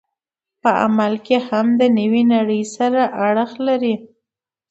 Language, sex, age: Pashto, female, 30-39